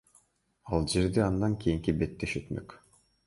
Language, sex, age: Kyrgyz, male, under 19